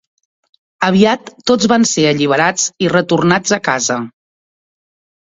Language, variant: Catalan, Central